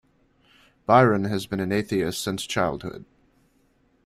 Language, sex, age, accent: English, male, 19-29, United States English